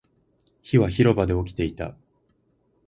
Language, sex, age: Japanese, male, 19-29